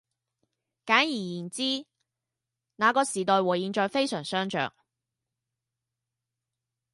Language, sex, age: Cantonese, female, 19-29